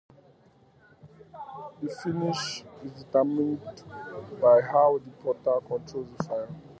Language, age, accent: English, 30-39, England English